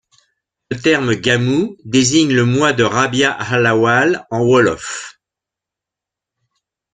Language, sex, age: French, male, 60-69